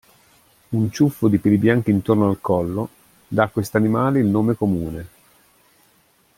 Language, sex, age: Italian, male, 50-59